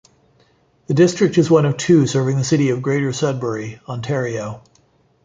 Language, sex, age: English, male, 40-49